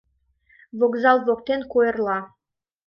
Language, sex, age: Mari, female, 19-29